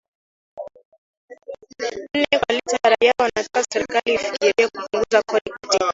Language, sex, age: Swahili, female, 19-29